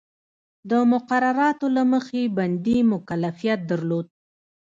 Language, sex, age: Pashto, female, 30-39